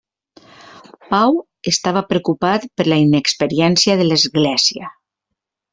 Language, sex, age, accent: Catalan, female, 50-59, valencià